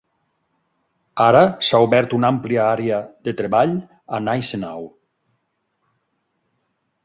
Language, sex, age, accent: Catalan, male, 50-59, valencià